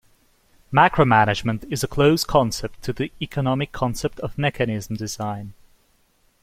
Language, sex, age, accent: English, male, 30-39, England English